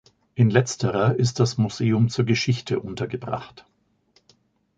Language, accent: German, Deutschland Deutsch